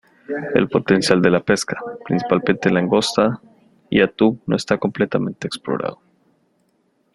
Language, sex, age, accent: Spanish, male, 19-29, América central